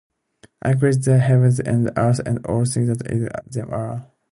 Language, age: English, 19-29